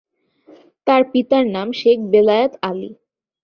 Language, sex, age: Bengali, female, 19-29